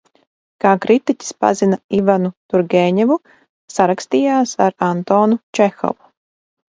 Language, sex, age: Latvian, female, 40-49